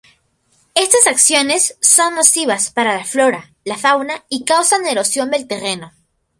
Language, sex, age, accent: Spanish, female, under 19, Andino-Pacífico: Colombia, Perú, Ecuador, oeste de Bolivia y Venezuela andina